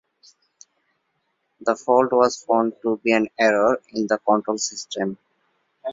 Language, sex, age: English, male, 19-29